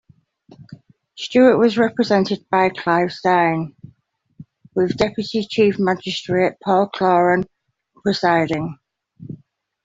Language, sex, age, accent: English, female, 40-49, England English